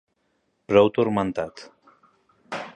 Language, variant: Catalan, Central